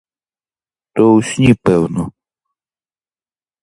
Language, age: Ukrainian, under 19